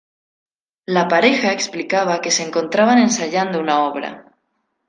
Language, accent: Spanish, España: Norte peninsular (Asturias, Castilla y León, Cantabria, País Vasco, Navarra, Aragón, La Rioja, Guadalajara, Cuenca)